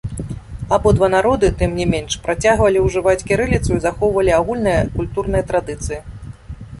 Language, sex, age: Belarusian, female, 40-49